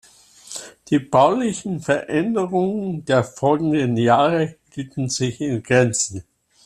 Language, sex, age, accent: German, male, 60-69, Deutschland Deutsch